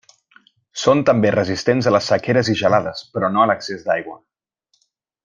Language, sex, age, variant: Catalan, male, 19-29, Central